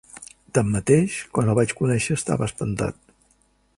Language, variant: Catalan, Central